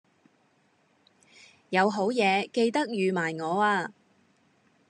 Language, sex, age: Cantonese, female, 30-39